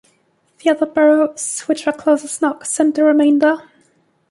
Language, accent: English, England English